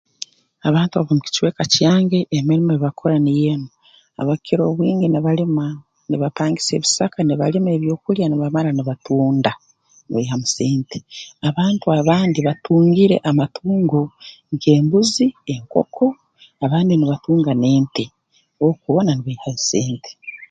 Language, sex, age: Tooro, female, 40-49